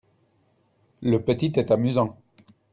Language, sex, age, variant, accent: French, male, 30-39, Français d'Europe, Français de Belgique